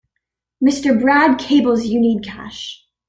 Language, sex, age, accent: English, female, under 19, Canadian English